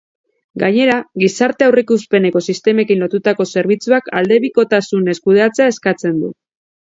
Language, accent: Basque, Mendebalekoa (Araba, Bizkaia, Gipuzkoako mendebaleko herri batzuk)